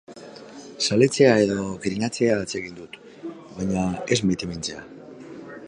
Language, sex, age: Basque, male, 40-49